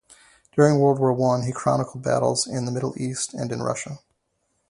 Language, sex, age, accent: English, male, 30-39, United States English